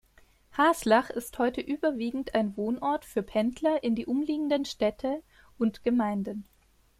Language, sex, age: German, female, 30-39